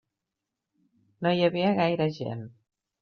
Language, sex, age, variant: Catalan, female, 40-49, Central